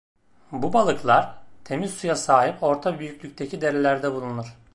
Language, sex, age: Turkish, male, 30-39